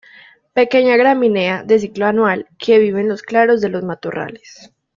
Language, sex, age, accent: Spanish, female, under 19, América central